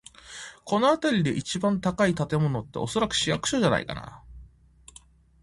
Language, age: Japanese, 19-29